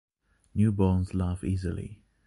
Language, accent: English, England English